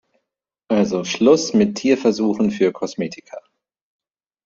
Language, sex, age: German, male, 50-59